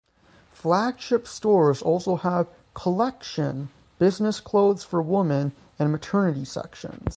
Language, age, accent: English, 19-29, United States English